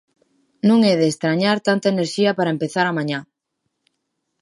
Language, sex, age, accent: Galician, female, 19-29, Normativo (estándar)